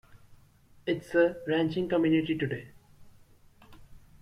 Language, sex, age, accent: English, male, 19-29, India and South Asia (India, Pakistan, Sri Lanka)